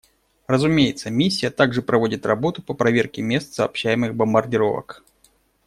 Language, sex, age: Russian, male, 40-49